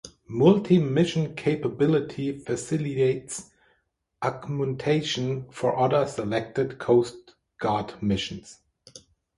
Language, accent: English, England English